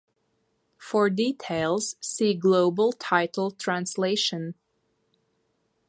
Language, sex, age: English, female, 19-29